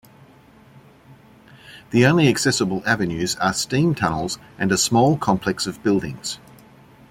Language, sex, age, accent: English, male, 50-59, Australian English